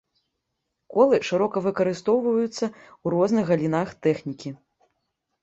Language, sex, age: Belarusian, female, 19-29